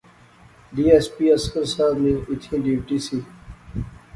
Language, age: Pahari-Potwari, 30-39